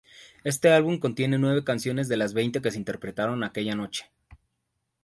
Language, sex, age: Spanish, male, 30-39